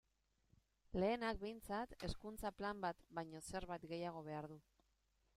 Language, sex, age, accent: Basque, female, 30-39, Mendebalekoa (Araba, Bizkaia, Gipuzkoako mendebaleko herri batzuk)